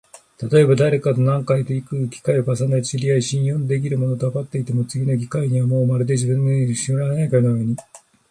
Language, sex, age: Japanese, male, 50-59